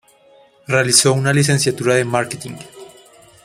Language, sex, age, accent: Spanish, male, 19-29, América central